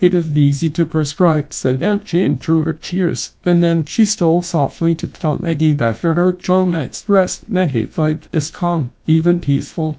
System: TTS, GlowTTS